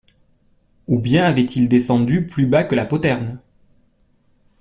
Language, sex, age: French, male, 40-49